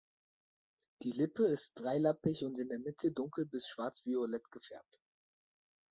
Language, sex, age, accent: German, male, under 19, Deutschland Deutsch